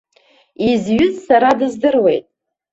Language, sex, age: Abkhazian, female, 40-49